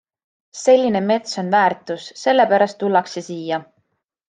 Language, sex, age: Estonian, female, 19-29